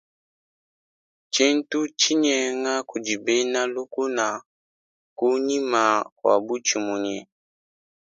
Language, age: Luba-Lulua, 19-29